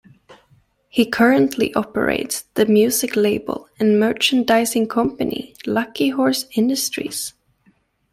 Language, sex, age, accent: English, female, 19-29, England English